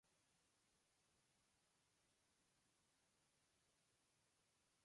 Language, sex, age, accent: Spanish, male, 40-49, Rioplatense: Argentina, Uruguay, este de Bolivia, Paraguay